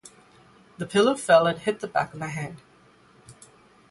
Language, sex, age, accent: English, male, 19-29, United States English; England English; India and South Asia (India, Pakistan, Sri Lanka)